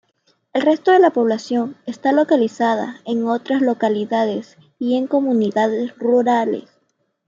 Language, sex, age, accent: Spanish, female, under 19, Andino-Pacífico: Colombia, Perú, Ecuador, oeste de Bolivia y Venezuela andina